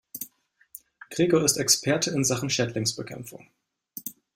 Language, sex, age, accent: German, male, 19-29, Deutschland Deutsch